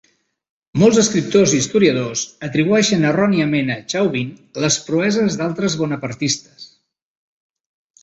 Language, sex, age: Catalan, male, 50-59